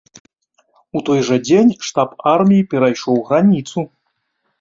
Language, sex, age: Belarusian, male, 40-49